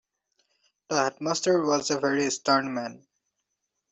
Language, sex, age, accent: English, male, 19-29, India and South Asia (India, Pakistan, Sri Lanka)